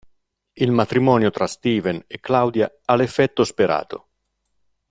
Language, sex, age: Italian, male, 50-59